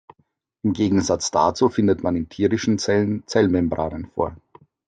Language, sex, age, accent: German, male, 30-39, Österreichisches Deutsch